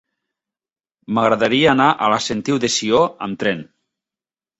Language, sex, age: Catalan, male, 40-49